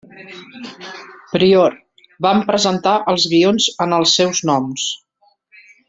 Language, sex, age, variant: Catalan, female, 40-49, Central